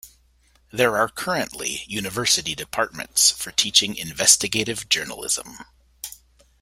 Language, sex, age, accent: English, male, 30-39, United States English